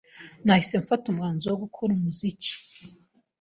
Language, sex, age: Kinyarwanda, female, 19-29